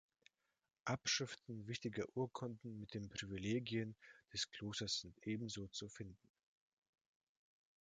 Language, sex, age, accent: German, male, 30-39, Russisch Deutsch